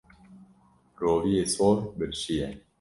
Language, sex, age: Kurdish, male, 19-29